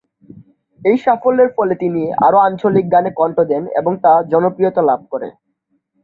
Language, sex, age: Bengali, male, 19-29